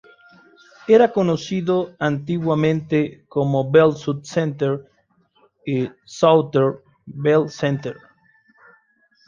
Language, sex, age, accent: Spanish, male, 30-39, Caribe: Cuba, Venezuela, Puerto Rico, República Dominicana, Panamá, Colombia caribeña, México caribeño, Costa del golfo de México